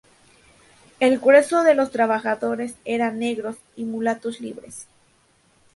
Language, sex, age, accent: Spanish, female, 19-29, México